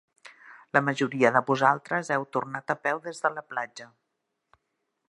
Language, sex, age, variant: Catalan, female, 50-59, Central